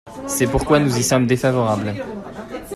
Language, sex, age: French, male, 19-29